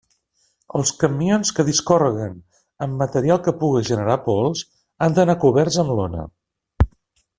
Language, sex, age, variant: Catalan, male, 50-59, Central